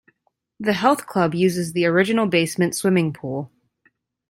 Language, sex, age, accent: English, female, 19-29, United States English